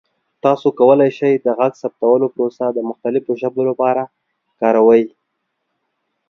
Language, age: Pashto, 30-39